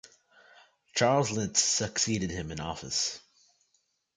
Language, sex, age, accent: English, male, under 19, United States English